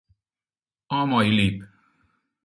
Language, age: Hungarian, 40-49